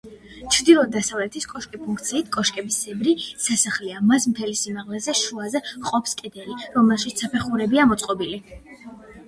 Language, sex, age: Georgian, female, 19-29